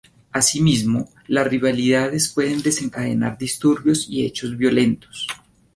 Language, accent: Spanish, Andino-Pacífico: Colombia, Perú, Ecuador, oeste de Bolivia y Venezuela andina